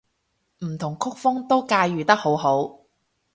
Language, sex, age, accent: Cantonese, female, 30-39, 广州音